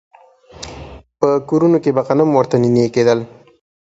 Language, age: Pashto, 19-29